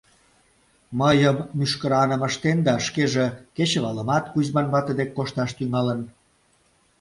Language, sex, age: Mari, male, 60-69